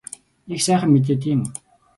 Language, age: Mongolian, 19-29